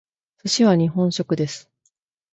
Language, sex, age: Japanese, female, 30-39